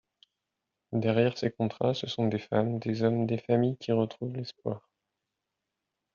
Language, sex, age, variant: French, male, 19-29, Français de métropole